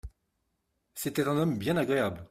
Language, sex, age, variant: French, male, 50-59, Français de métropole